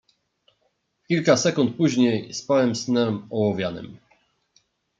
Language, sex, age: Polish, male, 30-39